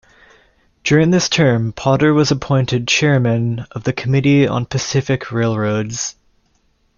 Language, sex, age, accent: English, male, 19-29, Canadian English